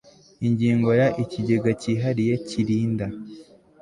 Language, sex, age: Kinyarwanda, male, 19-29